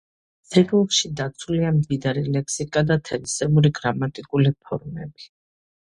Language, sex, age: Georgian, female, 50-59